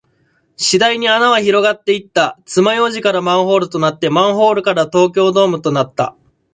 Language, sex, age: Japanese, male, 19-29